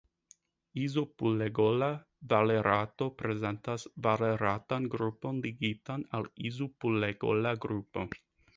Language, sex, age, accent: Esperanto, male, 19-29, Internacia